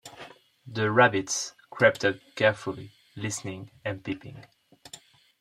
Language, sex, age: English, male, 19-29